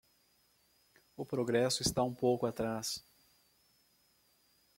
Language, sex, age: Portuguese, male, 30-39